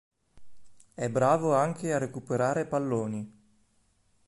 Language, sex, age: Italian, male, 19-29